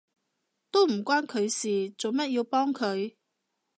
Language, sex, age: Cantonese, female, 30-39